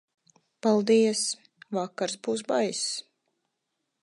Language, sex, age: Latvian, female, 30-39